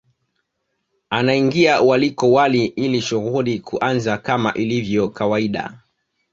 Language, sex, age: Swahili, male, 19-29